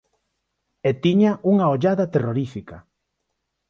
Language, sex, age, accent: Galician, male, 50-59, Neofalante